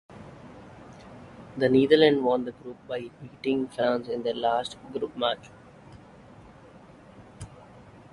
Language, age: English, 19-29